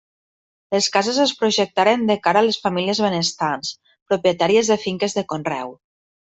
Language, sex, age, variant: Catalan, female, 30-39, Septentrional